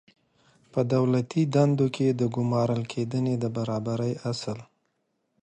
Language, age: Pashto, 40-49